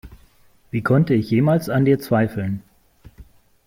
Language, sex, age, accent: German, male, 50-59, Deutschland Deutsch